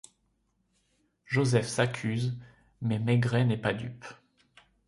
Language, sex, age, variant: French, male, 30-39, Français de métropole